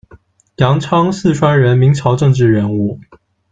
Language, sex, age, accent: Chinese, male, 19-29, 出生地：福建省